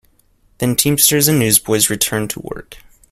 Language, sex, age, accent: English, male, 19-29, United States English